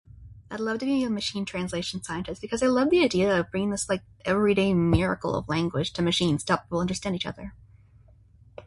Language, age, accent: English, under 19, United States English